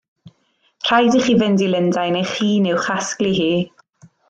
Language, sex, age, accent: Welsh, female, 19-29, Y Deyrnas Unedig Cymraeg